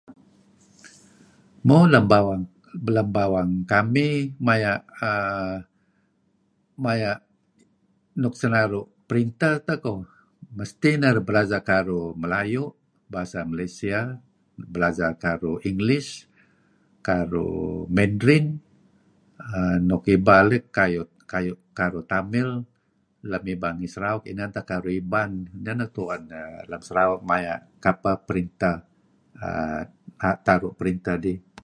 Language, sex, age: Kelabit, male, 70-79